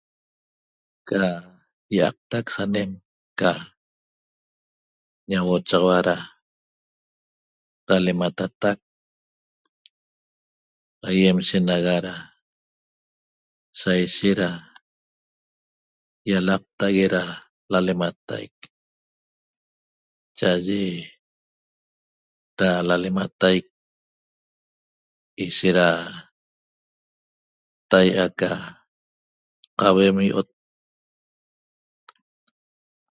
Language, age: Toba, 60-69